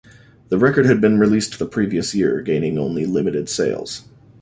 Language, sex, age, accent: English, male, 30-39, United States English